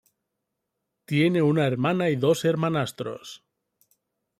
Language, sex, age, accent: Spanish, male, 40-49, España: Norte peninsular (Asturias, Castilla y León, Cantabria, País Vasco, Navarra, Aragón, La Rioja, Guadalajara, Cuenca)